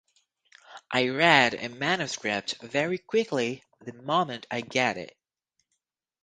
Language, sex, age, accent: English, female, 19-29, United States English